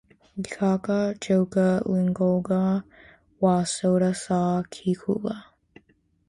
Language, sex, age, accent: English, female, under 19, United States English